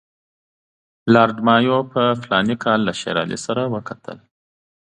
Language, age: Pashto, 30-39